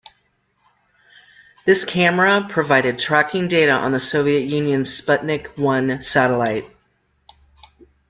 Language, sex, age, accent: English, female, 50-59, United States English